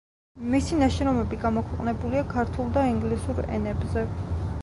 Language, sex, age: Georgian, female, 30-39